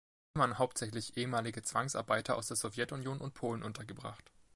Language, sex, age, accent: German, male, 19-29, Deutschland Deutsch